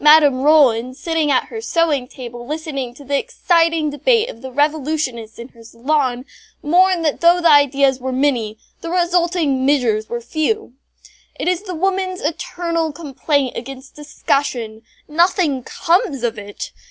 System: none